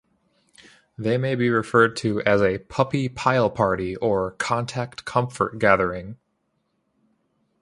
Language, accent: English, United States English